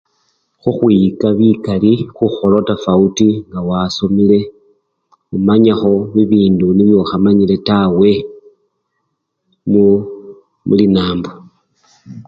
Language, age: Luyia, 50-59